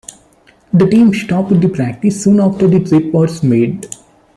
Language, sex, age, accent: English, male, 19-29, India and South Asia (India, Pakistan, Sri Lanka)